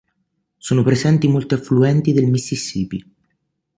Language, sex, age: Italian, male, 19-29